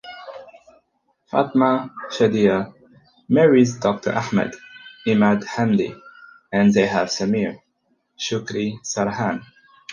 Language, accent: English, United States English